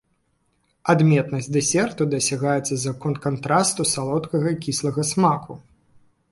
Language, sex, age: Belarusian, male, 19-29